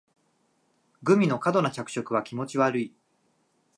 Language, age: Japanese, 30-39